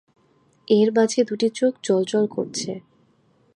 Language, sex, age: Bengali, female, 19-29